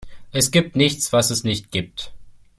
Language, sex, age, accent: German, male, 19-29, Deutschland Deutsch